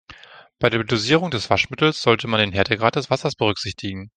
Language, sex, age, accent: German, male, 30-39, Deutschland Deutsch